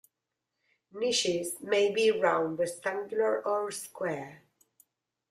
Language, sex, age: English, female, 40-49